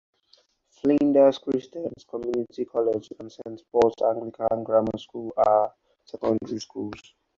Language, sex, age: English, male, 19-29